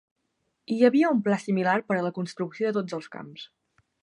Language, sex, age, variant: Catalan, female, under 19, Central